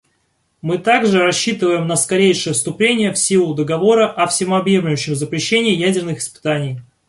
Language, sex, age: Russian, male, 19-29